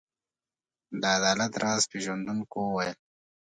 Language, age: Pashto, 19-29